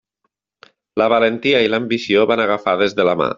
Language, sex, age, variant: Catalan, male, 40-49, Nord-Occidental